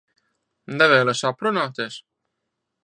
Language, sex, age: Latvian, male, 30-39